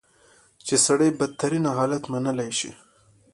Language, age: Pashto, 19-29